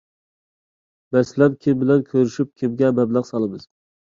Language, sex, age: Uyghur, male, 19-29